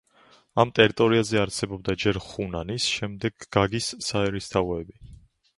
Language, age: Georgian, under 19